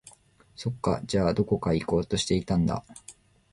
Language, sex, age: Japanese, male, 19-29